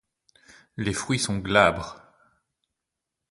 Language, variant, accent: French, Français d'Europe, Français de Belgique